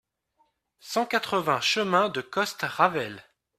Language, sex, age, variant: French, male, 40-49, Français de métropole